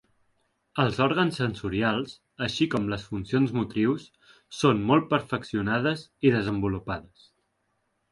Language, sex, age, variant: Catalan, male, 19-29, Central